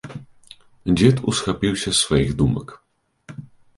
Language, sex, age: Belarusian, male, 19-29